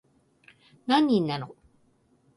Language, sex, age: Japanese, female, 50-59